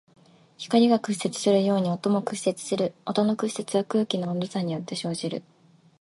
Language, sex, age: Japanese, female, 19-29